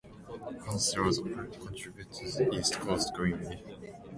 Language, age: English, 19-29